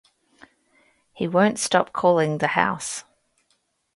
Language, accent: English, Australian English